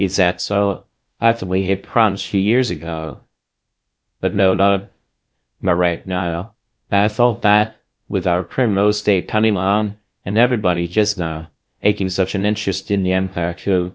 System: TTS, VITS